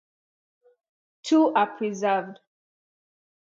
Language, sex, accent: English, female, Ugandan english